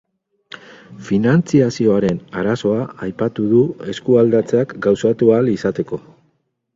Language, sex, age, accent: Basque, male, 50-59, Mendebalekoa (Araba, Bizkaia, Gipuzkoako mendebaleko herri batzuk)